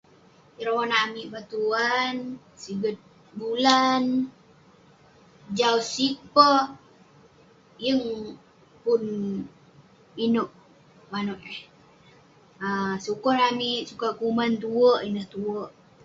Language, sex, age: Western Penan, female, under 19